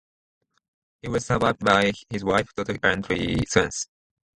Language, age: English, under 19